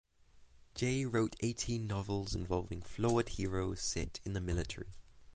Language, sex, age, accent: English, male, 19-29, England English; New Zealand English